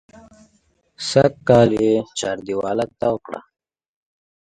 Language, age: Pashto, 19-29